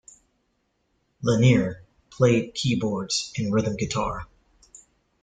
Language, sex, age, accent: English, male, 40-49, United States English